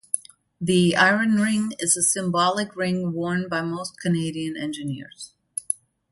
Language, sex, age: English, female, 50-59